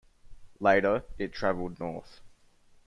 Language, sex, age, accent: English, male, 19-29, Australian English